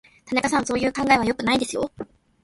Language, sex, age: Japanese, female, 19-29